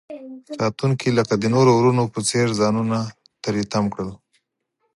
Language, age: Pashto, 30-39